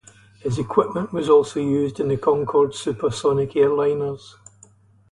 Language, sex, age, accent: English, male, 70-79, Scottish English